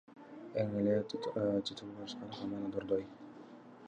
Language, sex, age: Kyrgyz, male, under 19